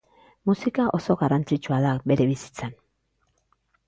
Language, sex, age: Basque, female, 40-49